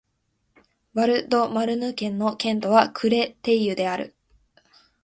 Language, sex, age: Japanese, female, 19-29